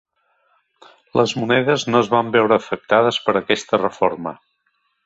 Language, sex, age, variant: Catalan, male, 60-69, Central